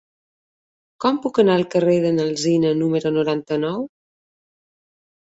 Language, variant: Catalan, Balear